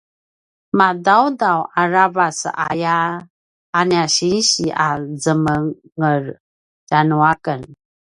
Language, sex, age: Paiwan, female, 50-59